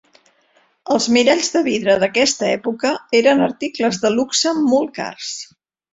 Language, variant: Catalan, Central